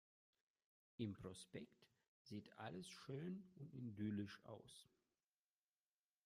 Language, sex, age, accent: German, male, 40-49, Russisch Deutsch